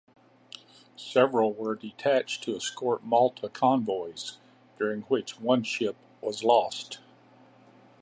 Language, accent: English, United States English